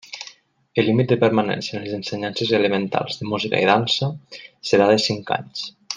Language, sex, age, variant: Catalan, male, 19-29, Nord-Occidental